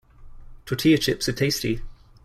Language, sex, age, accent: English, male, 30-39, England English